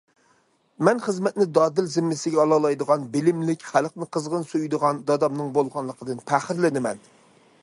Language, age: Uyghur, 30-39